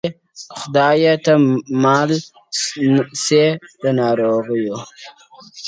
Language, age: Pashto, 19-29